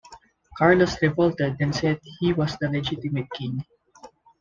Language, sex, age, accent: English, male, 19-29, Filipino